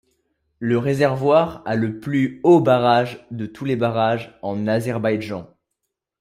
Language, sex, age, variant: French, male, under 19, Français de métropole